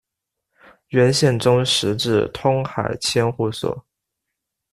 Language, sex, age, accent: Chinese, male, under 19, 出生地：广东省